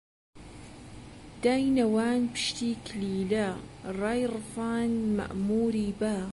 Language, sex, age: Central Kurdish, female, 19-29